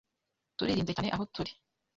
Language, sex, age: Kinyarwanda, female, 19-29